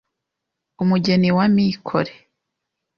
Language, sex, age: Kinyarwanda, female, 19-29